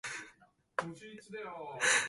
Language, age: Japanese, 19-29